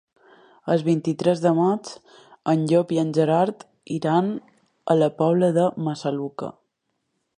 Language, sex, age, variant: Catalan, female, 19-29, Balear